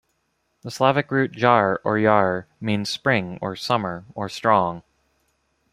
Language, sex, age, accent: English, male, 19-29, United States English